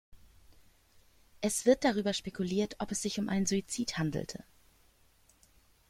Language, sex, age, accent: German, female, 30-39, Deutschland Deutsch